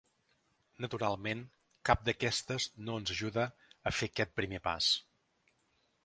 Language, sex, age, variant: Catalan, male, 40-49, Central